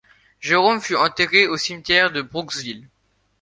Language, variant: French, Français de métropole